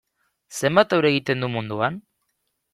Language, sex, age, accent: Basque, male, 19-29, Mendebalekoa (Araba, Bizkaia, Gipuzkoako mendebaleko herri batzuk)